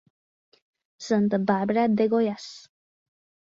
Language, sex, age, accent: Portuguese, female, 19-29, Gaucho